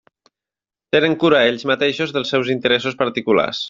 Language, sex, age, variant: Catalan, male, 40-49, Nord-Occidental